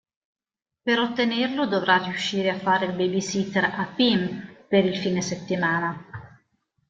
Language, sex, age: Italian, female, 50-59